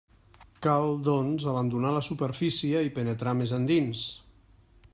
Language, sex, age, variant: Catalan, male, 50-59, Central